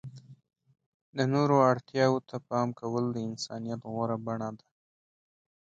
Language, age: Pashto, 19-29